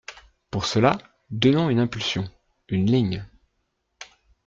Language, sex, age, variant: French, male, 30-39, Français de métropole